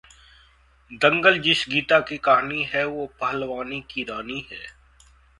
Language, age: Hindi, 40-49